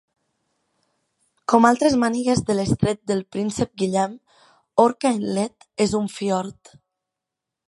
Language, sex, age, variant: Catalan, female, 19-29, Central